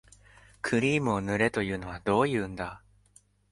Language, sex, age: Japanese, male, 19-29